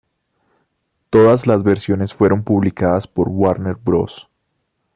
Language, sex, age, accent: Spanish, male, 19-29, Andino-Pacífico: Colombia, Perú, Ecuador, oeste de Bolivia y Venezuela andina